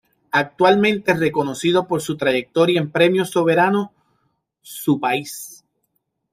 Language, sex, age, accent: Spanish, male, 40-49, Caribe: Cuba, Venezuela, Puerto Rico, República Dominicana, Panamá, Colombia caribeña, México caribeño, Costa del golfo de México